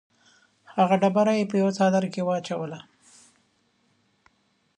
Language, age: Pashto, 40-49